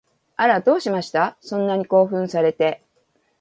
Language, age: Japanese, 50-59